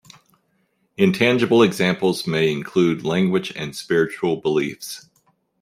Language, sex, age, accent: English, male, 50-59, United States English